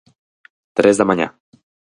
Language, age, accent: Galician, 19-29, Normativo (estándar)